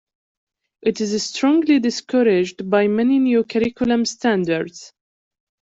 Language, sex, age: English, female, 19-29